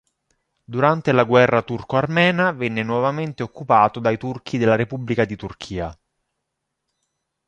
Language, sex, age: Italian, male, 30-39